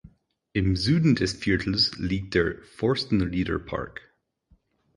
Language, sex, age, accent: German, male, 30-39, Britisches Deutsch